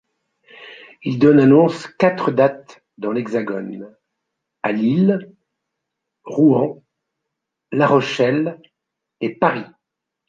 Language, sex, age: French, male, 60-69